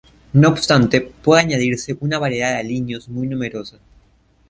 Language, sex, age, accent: Spanish, male, under 19, Andino-Pacífico: Colombia, Perú, Ecuador, oeste de Bolivia y Venezuela andina